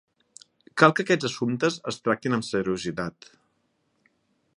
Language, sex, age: Catalan, male, 40-49